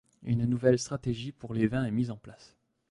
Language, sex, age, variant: French, male, 19-29, Français de métropole